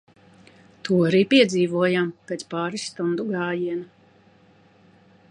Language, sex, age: Latvian, female, 30-39